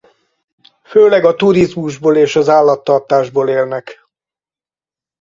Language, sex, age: Hungarian, male, 60-69